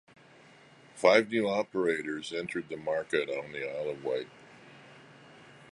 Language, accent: English, United States English